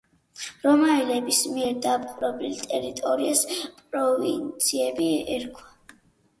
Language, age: Georgian, 40-49